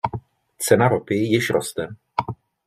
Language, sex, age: Czech, male, 30-39